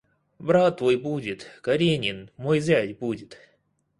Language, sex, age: Russian, male, 30-39